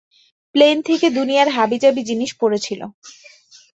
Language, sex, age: Bengali, female, 19-29